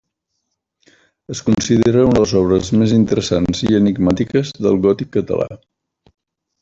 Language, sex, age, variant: Catalan, male, 50-59, Central